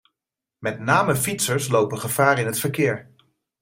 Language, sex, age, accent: Dutch, male, 30-39, Nederlands Nederlands